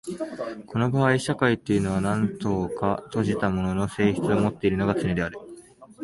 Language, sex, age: Japanese, male, 19-29